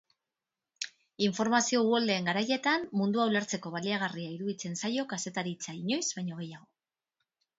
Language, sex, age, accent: Basque, female, 50-59, Mendebalekoa (Araba, Bizkaia, Gipuzkoako mendebaleko herri batzuk)